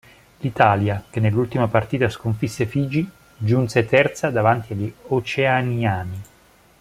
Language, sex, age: Italian, male, 40-49